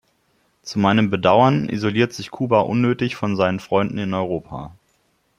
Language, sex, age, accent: German, male, 30-39, Deutschland Deutsch